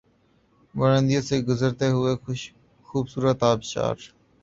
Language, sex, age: Urdu, male, 19-29